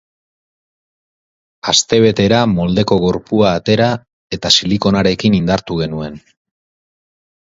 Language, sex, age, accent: Basque, male, 30-39, Erdialdekoa edo Nafarra (Gipuzkoa, Nafarroa)